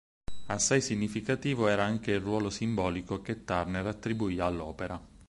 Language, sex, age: Italian, male, 19-29